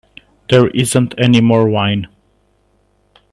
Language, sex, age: English, male, 30-39